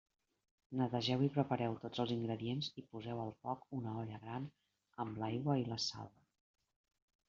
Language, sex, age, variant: Catalan, female, 40-49, Central